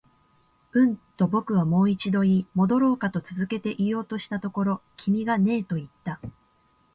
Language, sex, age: Japanese, female, 19-29